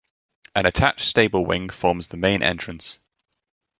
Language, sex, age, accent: English, male, 19-29, England English